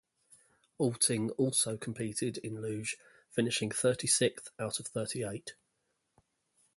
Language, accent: English, England English